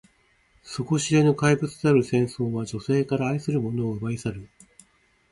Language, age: Japanese, 60-69